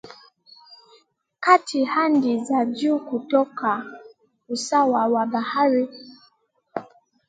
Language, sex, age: English, female, 19-29